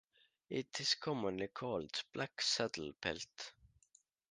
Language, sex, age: English, male, 19-29